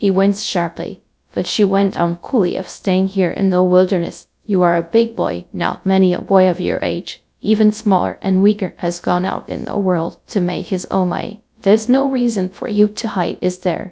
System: TTS, GradTTS